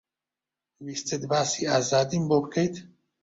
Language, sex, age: Central Kurdish, male, 30-39